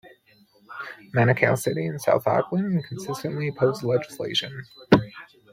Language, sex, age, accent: English, male, 19-29, United States English